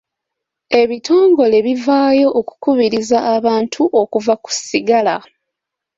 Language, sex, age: Ganda, female, 19-29